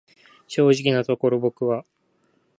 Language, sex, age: Japanese, male, 19-29